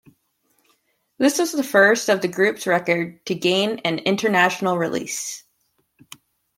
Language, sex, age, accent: English, female, 30-39, United States English